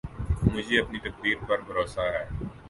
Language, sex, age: Urdu, male, 19-29